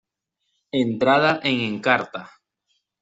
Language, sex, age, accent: Spanish, male, 19-29, Andino-Pacífico: Colombia, Perú, Ecuador, oeste de Bolivia y Venezuela andina